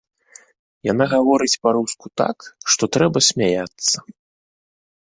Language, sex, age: Belarusian, male, 30-39